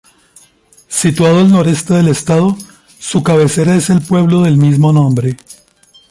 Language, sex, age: Spanish, male, 50-59